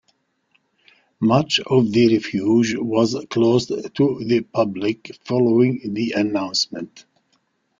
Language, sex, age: English, male, 60-69